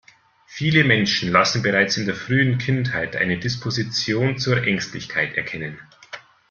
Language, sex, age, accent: German, male, 40-49, Deutschland Deutsch